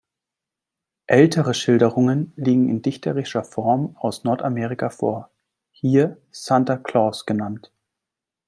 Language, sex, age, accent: German, male, 30-39, Deutschland Deutsch